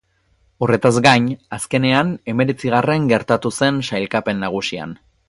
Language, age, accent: Basque, 19-29, Erdialdekoa edo Nafarra (Gipuzkoa, Nafarroa)